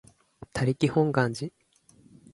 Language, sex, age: Japanese, male, 19-29